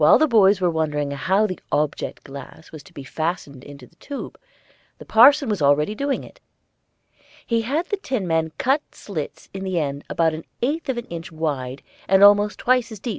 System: none